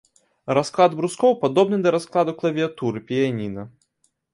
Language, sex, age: Belarusian, male, 19-29